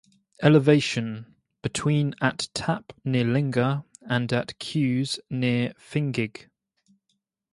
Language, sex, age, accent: English, male, 19-29, England English